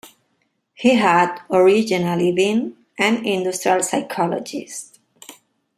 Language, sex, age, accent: English, female, 40-49, United States English